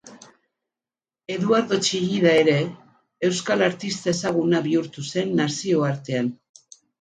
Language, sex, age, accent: Basque, female, 50-59, Mendebalekoa (Araba, Bizkaia, Gipuzkoako mendebaleko herri batzuk)